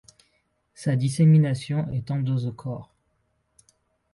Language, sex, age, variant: French, male, 30-39, Français de métropole